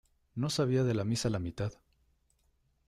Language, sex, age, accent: Spanish, male, 19-29, México